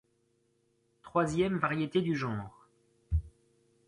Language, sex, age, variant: French, male, 30-39, Français de métropole